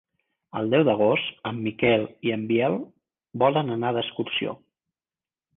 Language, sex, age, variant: Catalan, male, 50-59, Central